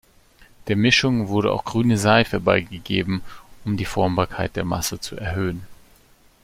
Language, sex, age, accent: German, male, 30-39, Deutschland Deutsch